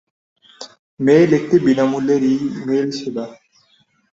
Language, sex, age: Bengali, male, 19-29